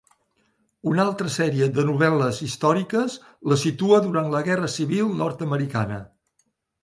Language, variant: Catalan, Central